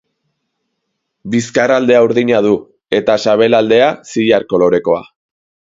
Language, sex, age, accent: Basque, male, 19-29, Mendebalekoa (Araba, Bizkaia, Gipuzkoako mendebaleko herri batzuk)